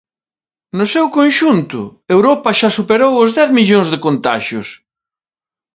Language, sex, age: Galician, male, 40-49